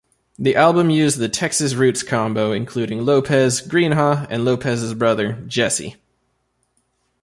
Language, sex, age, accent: English, male, 19-29, United States English